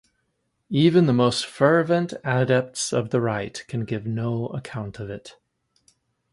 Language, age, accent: English, 40-49, United States English